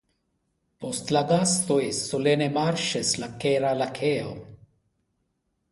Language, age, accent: Esperanto, 60-69, Internacia